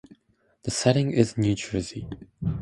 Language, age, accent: English, 19-29, United States English